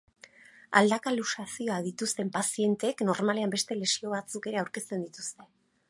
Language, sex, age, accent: Basque, female, 50-59, Erdialdekoa edo Nafarra (Gipuzkoa, Nafarroa)